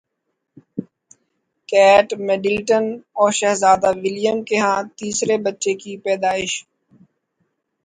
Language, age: Urdu, 40-49